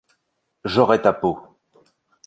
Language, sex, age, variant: French, male, 30-39, Français de métropole